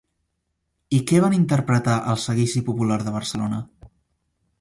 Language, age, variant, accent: Catalan, under 19, Central, central